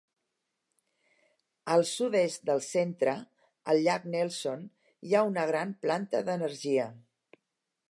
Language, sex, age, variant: Catalan, female, 60-69, Central